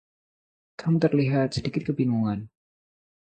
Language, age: Indonesian, 19-29